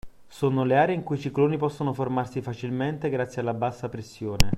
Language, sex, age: Italian, male, 19-29